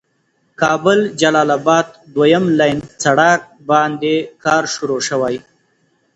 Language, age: Pashto, 19-29